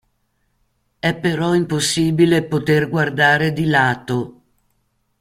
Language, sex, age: Italian, female, 60-69